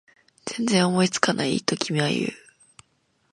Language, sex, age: Japanese, female, 19-29